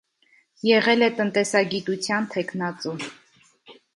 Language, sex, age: Armenian, female, 19-29